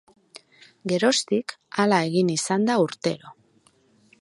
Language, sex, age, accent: Basque, female, 40-49, Mendebalekoa (Araba, Bizkaia, Gipuzkoako mendebaleko herri batzuk)